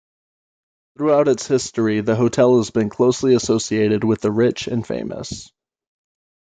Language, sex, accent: English, male, United States English